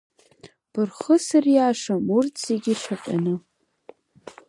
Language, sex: Abkhazian, female